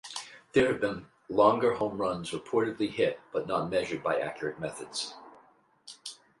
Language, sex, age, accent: English, male, 50-59, United States English